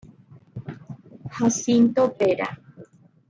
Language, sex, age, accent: Spanish, female, 30-39, Caribe: Cuba, Venezuela, Puerto Rico, República Dominicana, Panamá, Colombia caribeña, México caribeño, Costa del golfo de México